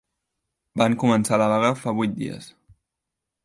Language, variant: Catalan, Central